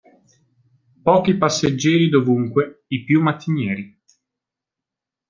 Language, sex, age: Italian, male, 19-29